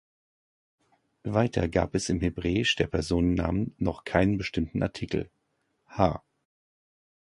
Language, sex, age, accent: German, male, 50-59, Deutschland Deutsch